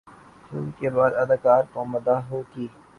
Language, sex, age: Urdu, male, 19-29